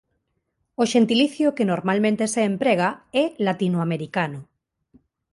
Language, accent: Galician, Normativo (estándar)